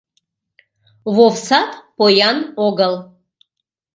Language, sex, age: Mari, female, 40-49